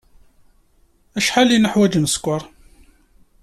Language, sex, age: Kabyle, male, 40-49